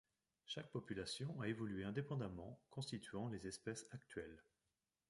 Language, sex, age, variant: French, male, 40-49, Français de métropole